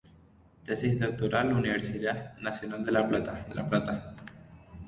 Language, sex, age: Spanish, male, 19-29